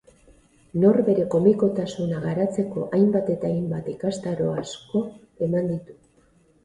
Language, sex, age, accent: Basque, female, 50-59, Erdialdekoa edo Nafarra (Gipuzkoa, Nafarroa)